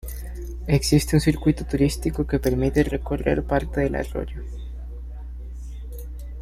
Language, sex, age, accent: Spanish, male, 19-29, Andino-Pacífico: Colombia, Perú, Ecuador, oeste de Bolivia y Venezuela andina